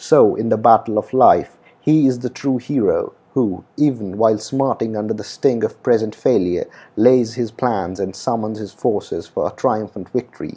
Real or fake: real